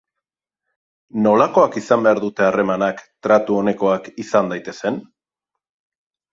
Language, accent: Basque, Erdialdekoa edo Nafarra (Gipuzkoa, Nafarroa)